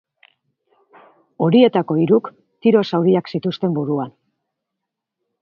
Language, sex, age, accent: Basque, female, 40-49, Mendebalekoa (Araba, Bizkaia, Gipuzkoako mendebaleko herri batzuk)